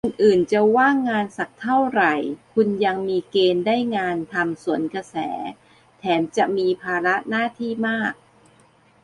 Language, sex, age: Thai, female, 40-49